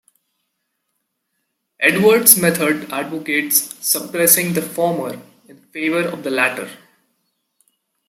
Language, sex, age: English, male, 19-29